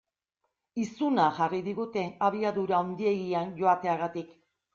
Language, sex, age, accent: Basque, female, 60-69, Erdialdekoa edo Nafarra (Gipuzkoa, Nafarroa)